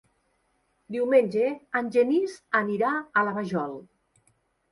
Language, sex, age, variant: Catalan, female, 50-59, Central